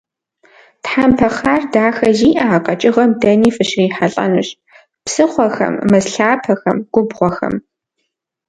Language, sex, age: Kabardian, female, 19-29